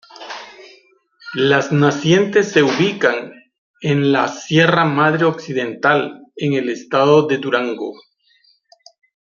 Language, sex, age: Spanish, male, 50-59